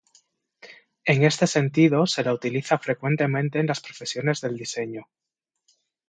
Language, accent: Spanish, España: Norte peninsular (Asturias, Castilla y León, Cantabria, País Vasco, Navarra, Aragón, La Rioja, Guadalajara, Cuenca)